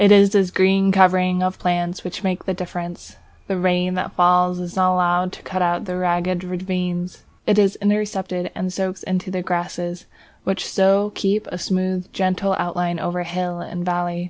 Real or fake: real